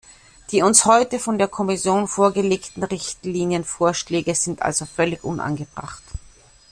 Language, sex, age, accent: German, female, 50-59, Österreichisches Deutsch